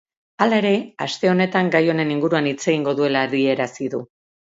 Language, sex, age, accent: Basque, female, 50-59, Erdialdekoa edo Nafarra (Gipuzkoa, Nafarroa)